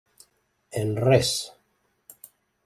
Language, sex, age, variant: Catalan, male, 19-29, Nord-Occidental